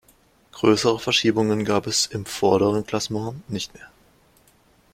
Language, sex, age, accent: German, male, under 19, Deutschland Deutsch